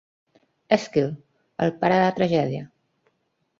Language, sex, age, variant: Catalan, female, 50-59, Nord-Occidental